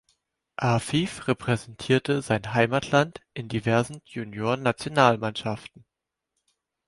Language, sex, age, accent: German, male, 19-29, Deutschland Deutsch